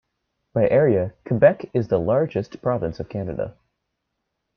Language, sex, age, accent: English, male, 19-29, United States English